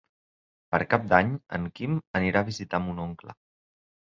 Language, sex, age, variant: Catalan, male, 30-39, Central